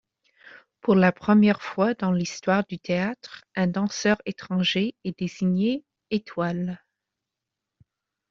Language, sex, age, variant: French, female, 30-39, Français de métropole